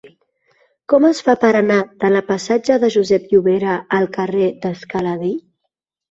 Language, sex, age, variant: Catalan, female, 30-39, Central